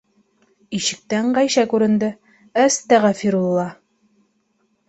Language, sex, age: Bashkir, female, 19-29